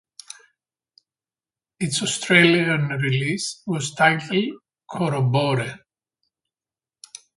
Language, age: English, 40-49